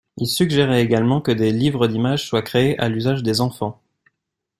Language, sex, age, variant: French, male, 19-29, Français de métropole